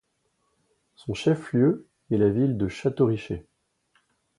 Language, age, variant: French, 40-49, Français de métropole